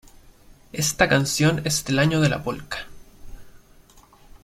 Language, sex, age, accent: Spanish, male, 19-29, Chileno: Chile, Cuyo